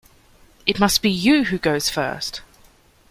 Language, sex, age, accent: English, female, 19-29, Australian English